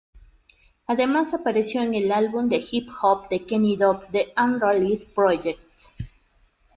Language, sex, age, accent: Spanish, female, 30-39, Andino-Pacífico: Colombia, Perú, Ecuador, oeste de Bolivia y Venezuela andina